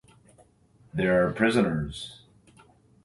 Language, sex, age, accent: English, male, 40-49, Canadian English